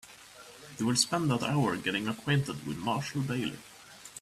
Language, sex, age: English, male, 30-39